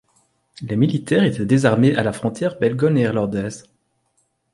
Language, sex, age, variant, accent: French, male, 30-39, Français d'Europe, Français de Belgique